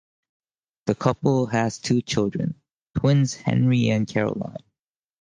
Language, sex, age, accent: English, male, 30-39, United States English